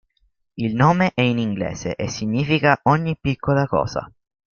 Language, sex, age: Italian, male, under 19